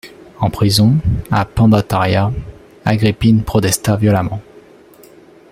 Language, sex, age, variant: French, male, 19-29, Français de métropole